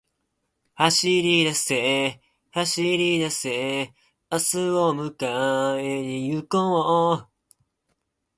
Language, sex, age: Japanese, male, 19-29